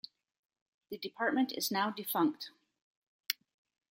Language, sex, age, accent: English, female, 50-59, Canadian English